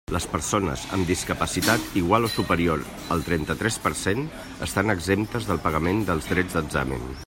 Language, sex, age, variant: Catalan, male, 40-49, Central